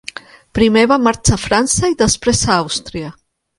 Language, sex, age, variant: Catalan, female, 40-49, Central